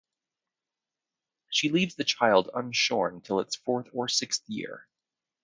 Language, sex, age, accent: English, male, 40-49, United States English